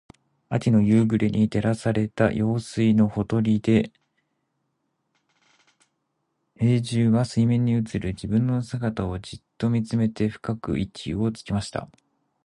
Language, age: Japanese, 30-39